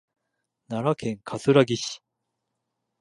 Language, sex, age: Japanese, male, 30-39